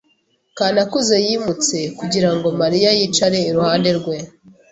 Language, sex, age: Kinyarwanda, female, 19-29